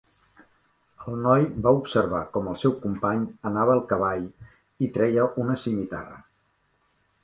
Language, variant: Catalan, Central